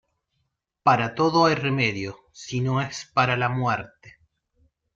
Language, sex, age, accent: Spanish, male, 30-39, Rioplatense: Argentina, Uruguay, este de Bolivia, Paraguay